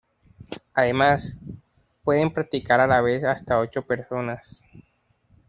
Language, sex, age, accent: Spanish, male, 19-29, Caribe: Cuba, Venezuela, Puerto Rico, República Dominicana, Panamá, Colombia caribeña, México caribeño, Costa del golfo de México